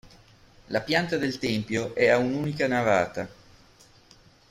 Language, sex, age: Italian, male, 50-59